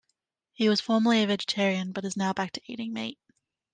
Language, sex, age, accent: English, female, 19-29, Australian English